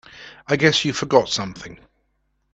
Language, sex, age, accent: English, male, 70-79, England English